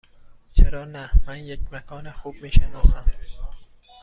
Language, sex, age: Persian, male, 30-39